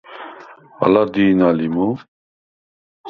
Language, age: Svan, 30-39